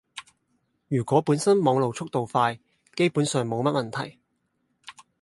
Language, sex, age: Cantonese, male, 19-29